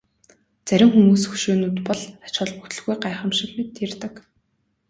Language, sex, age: Mongolian, female, 19-29